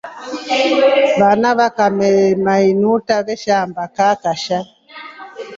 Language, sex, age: Rombo, female, 40-49